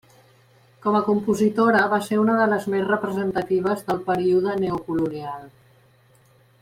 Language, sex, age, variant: Catalan, female, 50-59, Central